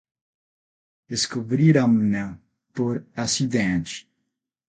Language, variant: Portuguese, Portuguese (Brasil)